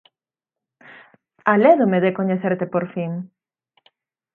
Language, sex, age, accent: Galician, female, 19-29, Atlántico (seseo e gheada); Normativo (estándar)